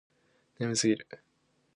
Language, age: Japanese, 19-29